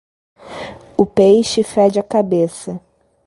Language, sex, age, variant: Portuguese, female, 30-39, Portuguese (Brasil)